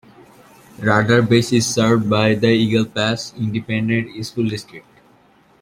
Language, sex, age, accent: English, male, under 19, United States English